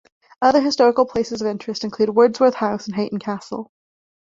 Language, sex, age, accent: English, female, 19-29, England English